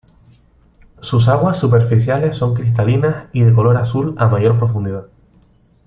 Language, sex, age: Spanish, male, 19-29